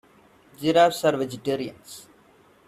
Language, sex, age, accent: English, male, 19-29, India and South Asia (India, Pakistan, Sri Lanka)